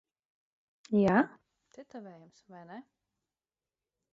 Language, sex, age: Latvian, female, 30-39